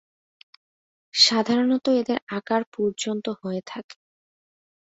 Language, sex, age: Bengali, female, 19-29